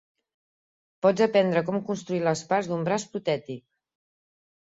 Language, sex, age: Catalan, female, 40-49